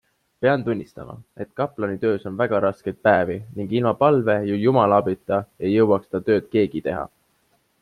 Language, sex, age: Estonian, male, 19-29